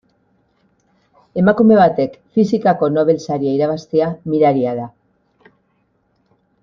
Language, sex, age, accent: Basque, female, 30-39, Mendebalekoa (Araba, Bizkaia, Gipuzkoako mendebaleko herri batzuk)